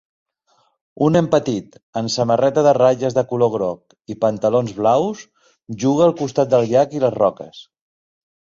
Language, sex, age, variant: Catalan, male, 40-49, Central